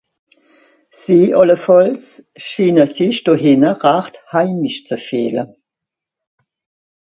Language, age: Swiss German, 60-69